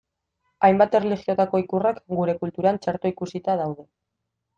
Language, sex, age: Basque, female, 19-29